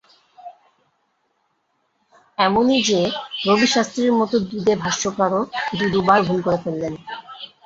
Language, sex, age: Bengali, female, 30-39